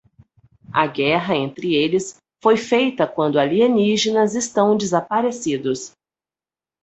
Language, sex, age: Portuguese, female, 40-49